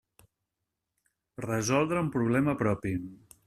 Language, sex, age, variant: Catalan, male, 50-59, Nord-Occidental